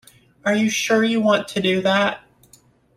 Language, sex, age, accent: English, female, 30-39, United States English